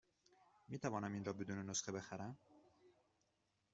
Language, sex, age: Persian, male, 19-29